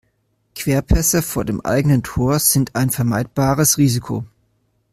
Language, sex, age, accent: German, male, 19-29, Deutschland Deutsch